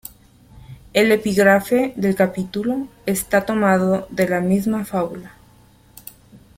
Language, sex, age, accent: Spanish, female, 30-39, México